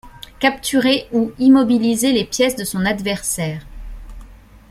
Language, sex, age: French, female, 40-49